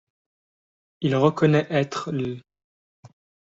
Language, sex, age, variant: French, male, under 19, Français de métropole